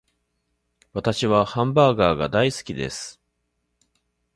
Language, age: Japanese, 40-49